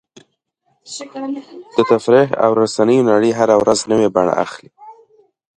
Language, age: Pashto, 19-29